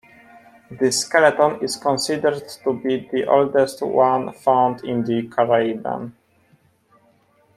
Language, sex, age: English, male, 19-29